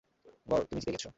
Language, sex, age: Bengali, male, 19-29